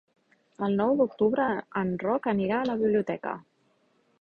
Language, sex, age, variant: Catalan, female, 30-39, Central